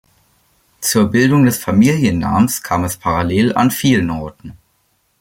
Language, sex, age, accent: German, male, under 19, Deutschland Deutsch